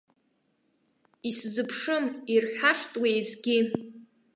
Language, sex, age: Abkhazian, female, under 19